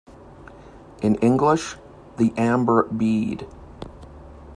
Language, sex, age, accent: English, male, 40-49, Canadian English